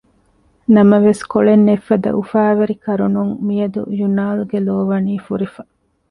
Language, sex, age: Divehi, female, 40-49